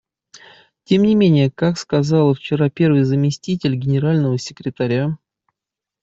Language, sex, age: Russian, male, 30-39